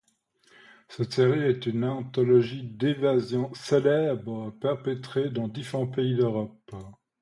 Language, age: French, 50-59